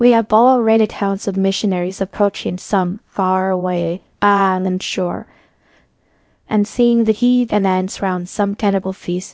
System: TTS, VITS